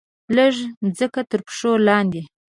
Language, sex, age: Pashto, female, 19-29